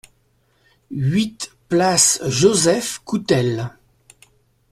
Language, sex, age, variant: French, male, 60-69, Français de métropole